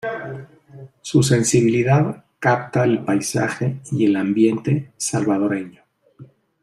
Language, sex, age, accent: Spanish, male, 40-49, México